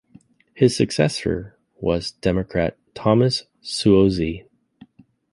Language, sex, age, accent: English, male, 30-39, United States English